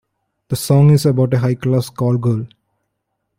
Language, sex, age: English, male, 19-29